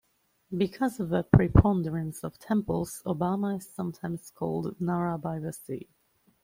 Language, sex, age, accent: English, male, under 19, Australian English